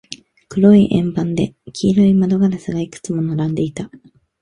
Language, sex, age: Japanese, female, 19-29